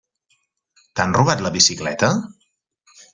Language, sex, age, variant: Catalan, male, 40-49, Central